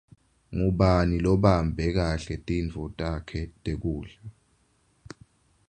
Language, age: Swati, 19-29